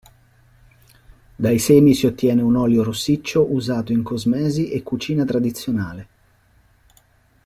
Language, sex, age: Italian, male, 40-49